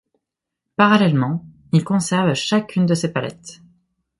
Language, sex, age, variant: French, male, under 19, Français de métropole